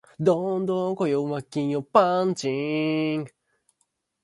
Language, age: English, 19-29